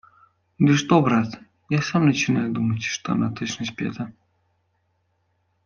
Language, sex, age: Russian, male, 19-29